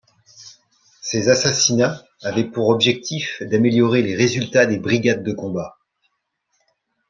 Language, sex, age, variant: French, male, 40-49, Français de métropole